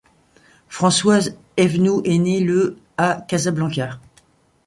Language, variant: French, Français de métropole